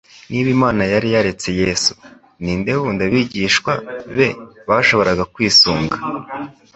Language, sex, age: Kinyarwanda, male, 19-29